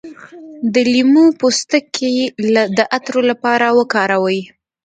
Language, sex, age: Pashto, female, under 19